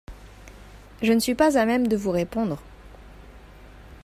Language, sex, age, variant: French, female, 19-29, Français de métropole